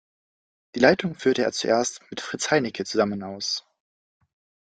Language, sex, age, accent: German, male, 19-29, Deutschland Deutsch